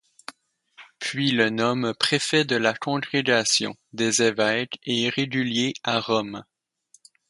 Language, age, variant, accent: French, 19-29, Français d'Amérique du Nord, Français du Canada